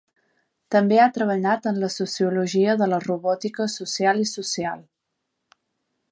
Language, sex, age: Catalan, female, 19-29